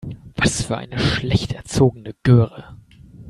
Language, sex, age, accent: German, male, 19-29, Deutschland Deutsch